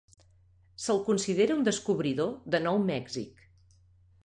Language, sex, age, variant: Catalan, female, 40-49, Nord-Occidental